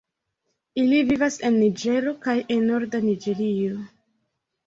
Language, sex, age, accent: Esperanto, female, 19-29, Internacia